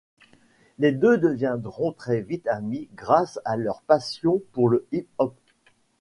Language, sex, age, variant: French, male, 40-49, Français de métropole